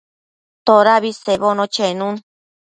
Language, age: Matsés, 30-39